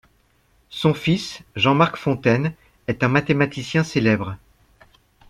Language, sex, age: French, male, 50-59